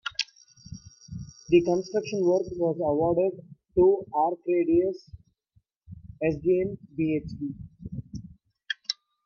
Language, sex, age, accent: English, male, 19-29, India and South Asia (India, Pakistan, Sri Lanka)